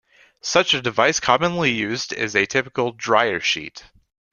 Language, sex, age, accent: English, male, under 19, United States English